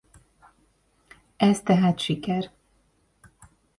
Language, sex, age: Hungarian, female, 40-49